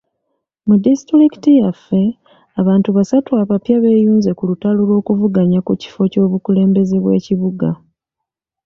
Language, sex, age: Ganda, female, 30-39